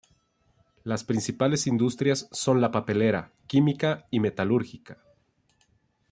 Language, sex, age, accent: Spanish, male, 40-49, México